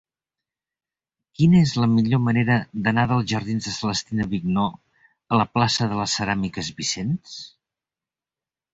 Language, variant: Catalan, Central